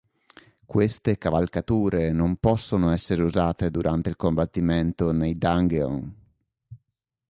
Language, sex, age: Italian, male, 30-39